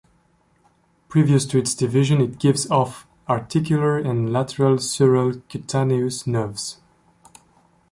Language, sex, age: English, male, 19-29